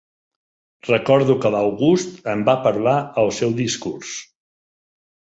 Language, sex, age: Catalan, male, 50-59